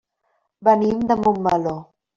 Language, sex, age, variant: Catalan, female, 50-59, Central